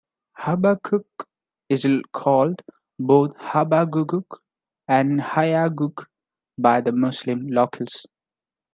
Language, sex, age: English, male, 19-29